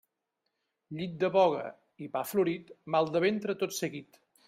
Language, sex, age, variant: Catalan, male, 50-59, Central